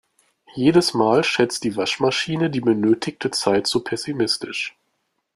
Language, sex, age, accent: German, male, 30-39, Deutschland Deutsch